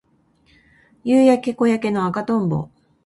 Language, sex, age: Japanese, female, 50-59